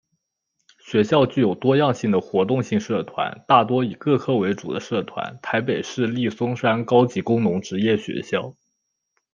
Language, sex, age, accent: Chinese, male, 19-29, 出生地：浙江省